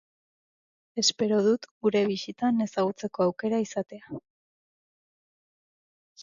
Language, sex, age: Basque, female, 30-39